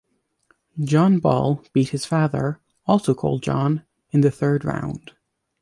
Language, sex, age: English, male, under 19